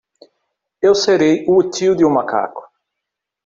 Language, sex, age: Portuguese, male, 30-39